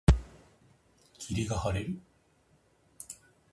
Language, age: Japanese, 30-39